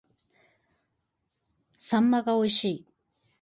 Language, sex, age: Japanese, female, 30-39